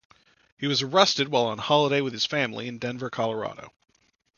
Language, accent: English, United States English